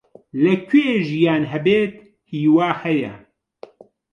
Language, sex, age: Central Kurdish, male, 40-49